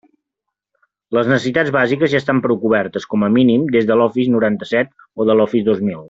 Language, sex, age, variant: Catalan, male, 30-39, Central